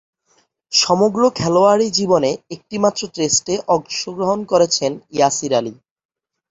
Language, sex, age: Bengali, male, 19-29